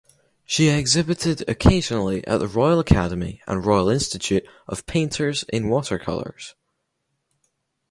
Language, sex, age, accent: English, male, under 19, Scottish English